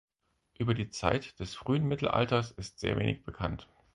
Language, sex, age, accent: German, male, 40-49, Deutschland Deutsch